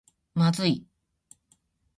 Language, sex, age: Japanese, female, 40-49